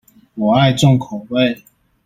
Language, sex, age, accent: Chinese, male, 19-29, 出生地：臺北市